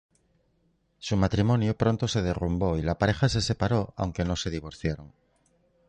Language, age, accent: Spanish, 50-59, España: Norte peninsular (Asturias, Castilla y León, Cantabria, País Vasco, Navarra, Aragón, La Rioja, Guadalajara, Cuenca)